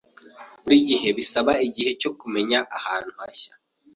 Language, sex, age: Kinyarwanda, male, 19-29